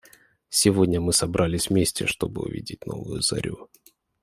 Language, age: Russian, 19-29